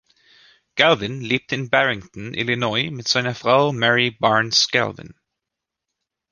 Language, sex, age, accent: German, male, 30-39, Deutschland Deutsch